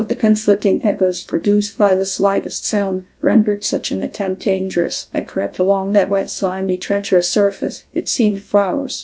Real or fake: fake